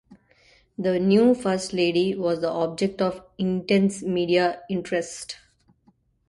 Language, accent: English, India and South Asia (India, Pakistan, Sri Lanka)